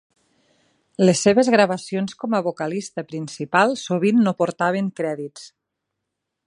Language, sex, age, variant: Catalan, female, 30-39, Nord-Occidental